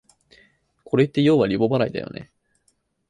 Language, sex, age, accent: Japanese, male, 19-29, 標準語